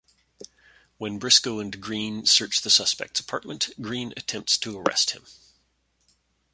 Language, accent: English, Canadian English